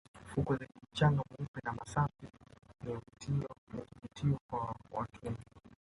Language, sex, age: Swahili, male, 19-29